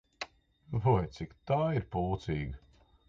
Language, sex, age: Latvian, male, 50-59